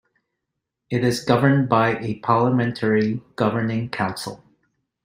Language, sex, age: English, male, 40-49